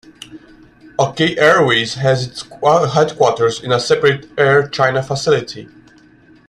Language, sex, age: English, male, 19-29